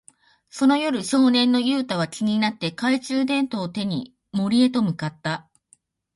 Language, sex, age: Japanese, female, 40-49